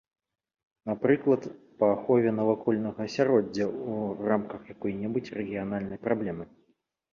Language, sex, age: Belarusian, male, 30-39